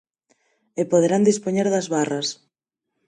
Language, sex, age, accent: Galician, female, 19-29, Normativo (estándar)